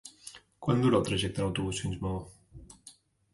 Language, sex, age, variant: Catalan, male, 30-39, Central